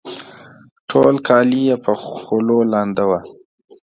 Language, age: Pashto, 30-39